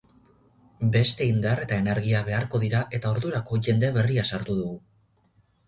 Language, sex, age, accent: Basque, male, 19-29, Mendebalekoa (Araba, Bizkaia, Gipuzkoako mendebaleko herri batzuk)